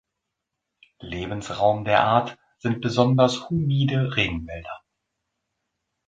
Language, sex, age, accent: German, male, 40-49, Deutschland Deutsch